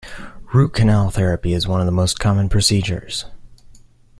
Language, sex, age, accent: English, male, 19-29, United States English